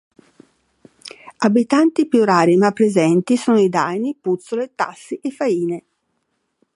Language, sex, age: Italian, female, 60-69